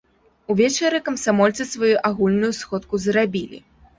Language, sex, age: Belarusian, female, under 19